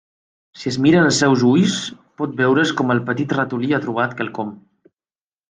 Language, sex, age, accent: Catalan, male, 19-29, valencià